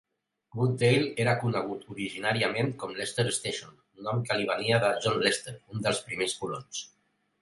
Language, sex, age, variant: Catalan, male, 40-49, Central